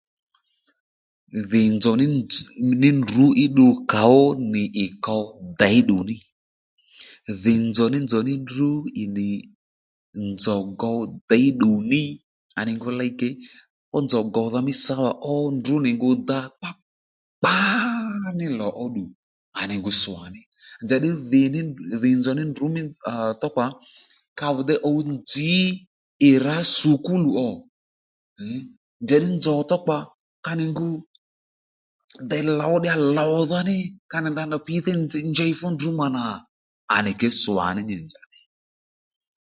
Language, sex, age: Lendu, male, 30-39